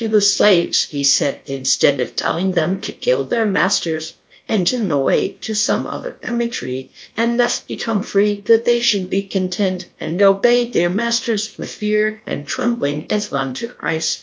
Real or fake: fake